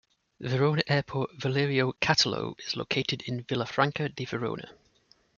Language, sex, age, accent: English, male, 30-39, England English